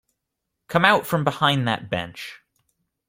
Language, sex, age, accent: English, male, 19-29, United States English